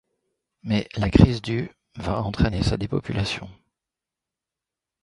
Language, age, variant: French, 60-69, Français de métropole